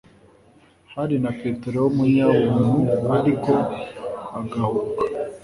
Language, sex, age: Kinyarwanda, male, 19-29